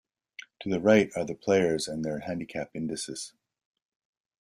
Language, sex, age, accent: English, male, 40-49, Canadian English